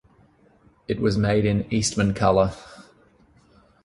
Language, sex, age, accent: English, male, 50-59, Australian English